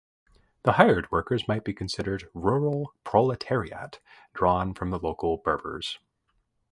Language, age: English, 30-39